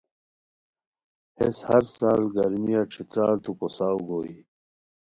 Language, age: Khowar, 40-49